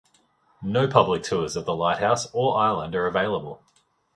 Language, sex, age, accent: English, male, 40-49, Australian English